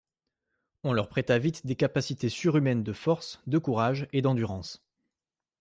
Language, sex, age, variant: French, male, 19-29, Français de métropole